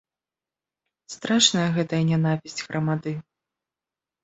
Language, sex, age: Belarusian, female, 30-39